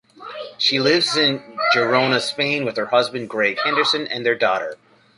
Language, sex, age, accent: English, male, 40-49, Canadian English